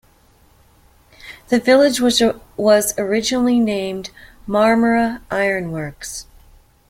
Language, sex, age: English, female, 50-59